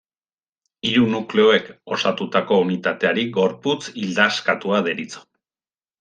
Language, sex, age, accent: Basque, male, 50-59, Erdialdekoa edo Nafarra (Gipuzkoa, Nafarroa)